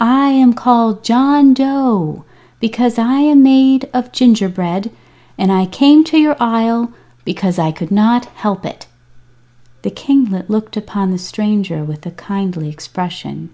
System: none